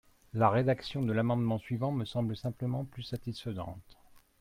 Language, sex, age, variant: French, male, 40-49, Français de métropole